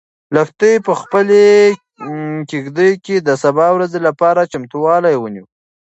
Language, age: Pashto, 19-29